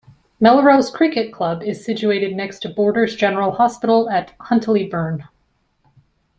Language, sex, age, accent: English, female, 30-39, Canadian English